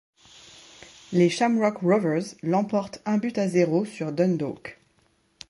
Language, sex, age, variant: French, female, 30-39, Français de métropole